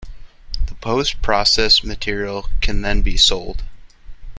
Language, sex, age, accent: English, male, 19-29, United States English